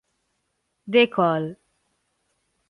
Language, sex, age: Italian, female, under 19